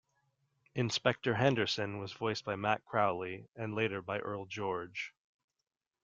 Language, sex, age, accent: English, male, 30-39, United States English